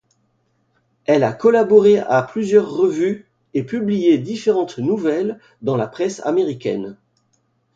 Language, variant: French, Français de métropole